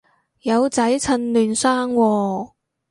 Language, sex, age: Cantonese, female, 19-29